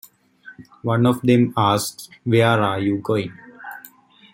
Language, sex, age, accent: English, male, 19-29, United States English